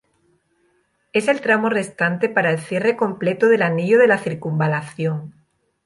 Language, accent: Spanish, España: Sur peninsular (Andalucia, Extremadura, Murcia)